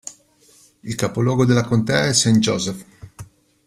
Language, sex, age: Italian, male, 50-59